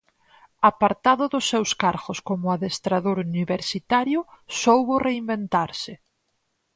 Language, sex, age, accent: Galician, female, 30-39, Atlántico (seseo e gheada)